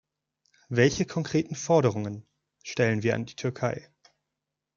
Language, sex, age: German, male, 30-39